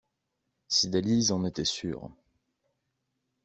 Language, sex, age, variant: French, male, 19-29, Français de métropole